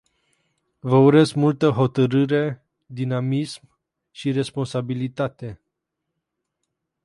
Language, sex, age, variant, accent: Romanian, male, 19-29, Romanian-Romania, Muntenesc